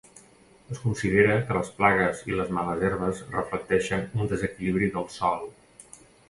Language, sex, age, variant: Catalan, male, 40-49, Nord-Occidental